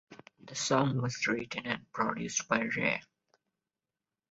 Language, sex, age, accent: English, male, 19-29, India and South Asia (India, Pakistan, Sri Lanka)